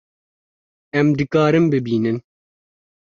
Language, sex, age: Kurdish, male, 19-29